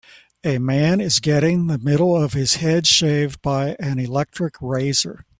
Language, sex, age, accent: English, male, 70-79, United States English